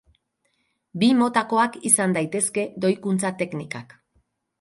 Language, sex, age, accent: Basque, female, 50-59, Mendebalekoa (Araba, Bizkaia, Gipuzkoako mendebaleko herri batzuk)